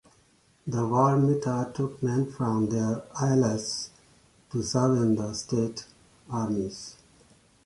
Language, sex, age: English, male, 40-49